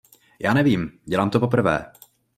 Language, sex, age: Czech, male, 19-29